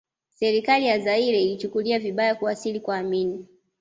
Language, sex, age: Swahili, female, 19-29